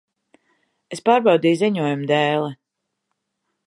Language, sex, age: Latvian, female, 40-49